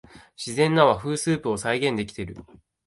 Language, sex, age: Japanese, male, 19-29